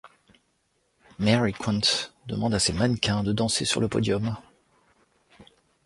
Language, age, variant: French, 60-69, Français de métropole